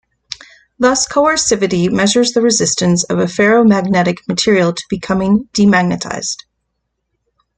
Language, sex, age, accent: English, female, 40-49, United States English